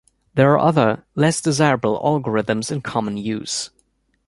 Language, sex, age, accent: English, male, 30-39, United States English